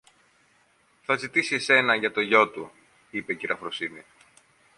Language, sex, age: Greek, male, 40-49